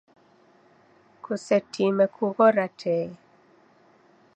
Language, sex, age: Taita, female, 60-69